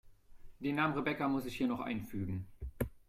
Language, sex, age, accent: German, male, 30-39, Deutschland Deutsch